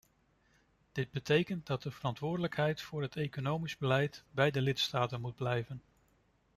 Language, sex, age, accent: Dutch, male, 40-49, Nederlands Nederlands